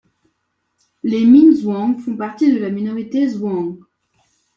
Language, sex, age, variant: French, male, under 19, Français de métropole